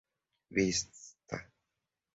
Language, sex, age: Portuguese, male, 30-39